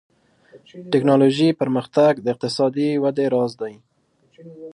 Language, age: Pashto, 19-29